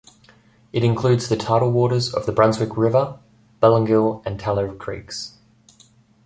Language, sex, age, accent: English, male, 19-29, Australian English